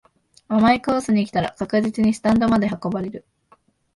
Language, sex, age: Japanese, female, 19-29